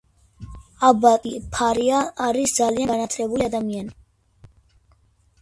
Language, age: Georgian, under 19